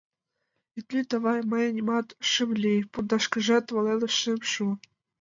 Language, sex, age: Mari, female, 19-29